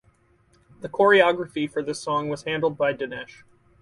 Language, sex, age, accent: English, male, 30-39, United States English